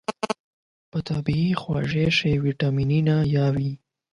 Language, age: Pashto, 19-29